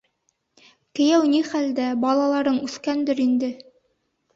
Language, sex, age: Bashkir, female, 19-29